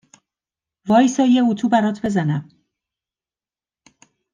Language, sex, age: Persian, female, 40-49